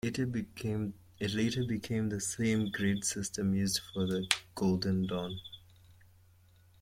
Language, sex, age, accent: English, male, 19-29, Southern African (South Africa, Zimbabwe, Namibia)